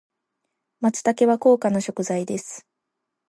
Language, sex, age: Japanese, female, 19-29